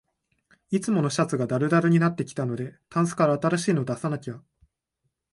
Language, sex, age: Japanese, male, 19-29